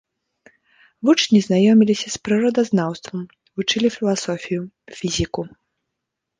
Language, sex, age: Belarusian, female, 19-29